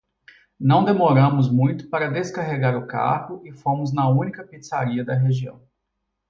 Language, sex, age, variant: Portuguese, male, 30-39, Portuguese (Brasil)